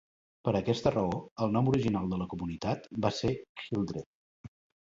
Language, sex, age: Catalan, male, 50-59